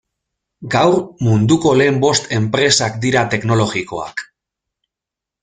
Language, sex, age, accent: Basque, male, 30-39, Mendebalekoa (Araba, Bizkaia, Gipuzkoako mendebaleko herri batzuk)